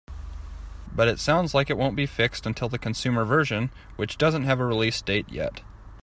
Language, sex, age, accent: English, male, 19-29, United States English